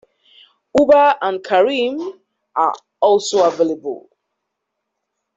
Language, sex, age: English, female, 30-39